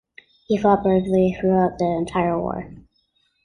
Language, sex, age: English, male, 19-29